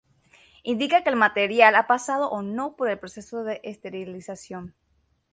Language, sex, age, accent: Spanish, female, 19-29, América central; Caribe: Cuba, Venezuela, Puerto Rico, República Dominicana, Panamá, Colombia caribeña, México caribeño, Costa del golfo de México